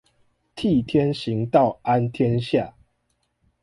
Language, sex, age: Chinese, male, 19-29